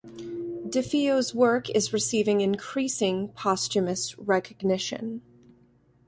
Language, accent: English, United States English